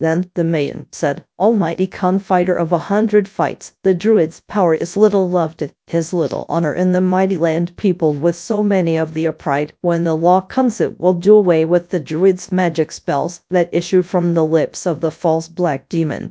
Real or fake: fake